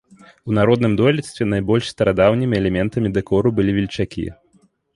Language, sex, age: Belarusian, male, 19-29